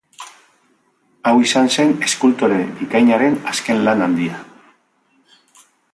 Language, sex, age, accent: Basque, male, 50-59, Mendebalekoa (Araba, Bizkaia, Gipuzkoako mendebaleko herri batzuk)